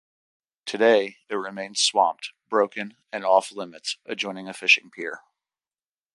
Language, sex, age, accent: English, male, 30-39, United States English